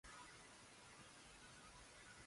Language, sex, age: Swahili, male, 19-29